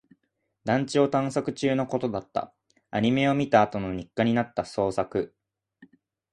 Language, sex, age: Japanese, male, 19-29